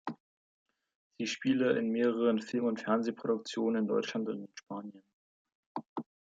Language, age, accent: German, 19-29, Deutschland Deutsch